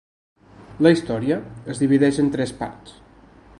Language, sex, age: Catalan, male, 19-29